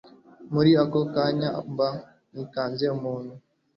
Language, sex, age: Kinyarwanda, male, under 19